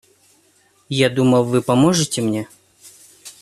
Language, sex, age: Russian, male, 19-29